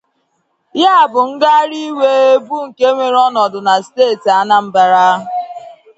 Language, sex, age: Igbo, female, 19-29